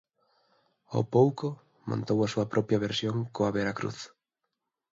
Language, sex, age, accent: Galician, male, 19-29, Normativo (estándar)